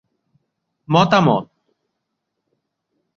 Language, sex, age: Bengali, male, 19-29